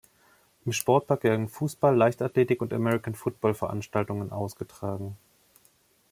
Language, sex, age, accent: German, male, 40-49, Deutschland Deutsch